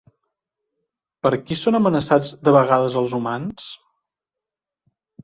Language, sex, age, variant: Catalan, male, 19-29, Central